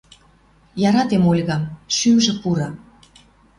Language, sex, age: Western Mari, female, 40-49